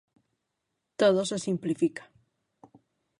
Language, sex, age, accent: Galician, female, 30-39, Oriental (común en zona oriental); Normativo (estándar)